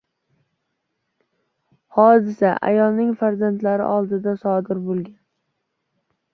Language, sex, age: Uzbek, male, 19-29